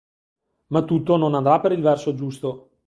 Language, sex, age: Italian, male, 30-39